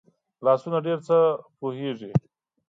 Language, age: Pashto, under 19